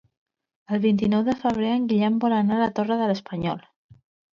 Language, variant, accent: Catalan, Central, central